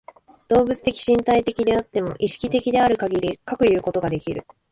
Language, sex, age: Japanese, female, 19-29